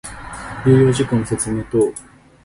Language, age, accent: Japanese, 19-29, 標準語